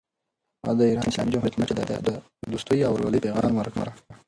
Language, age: Pashto, under 19